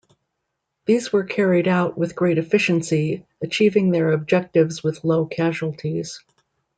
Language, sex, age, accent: English, female, 60-69, United States English